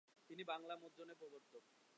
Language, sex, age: Bengali, male, 19-29